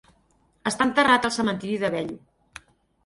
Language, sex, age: Catalan, female, 50-59